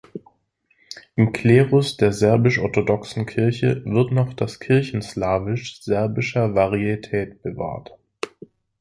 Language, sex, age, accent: German, male, 30-39, Deutschland Deutsch